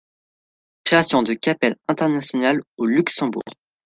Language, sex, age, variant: French, male, under 19, Français de métropole